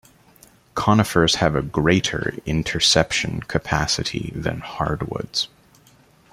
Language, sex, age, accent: English, male, 30-39, Canadian English